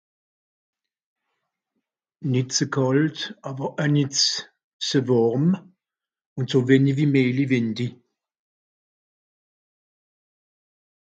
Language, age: Swiss German, 60-69